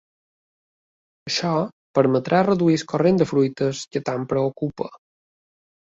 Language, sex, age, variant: Catalan, male, 19-29, Balear